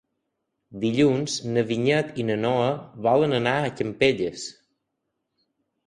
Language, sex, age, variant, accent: Catalan, male, 30-39, Balear, mallorquí